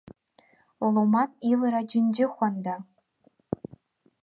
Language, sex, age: Abkhazian, female, 19-29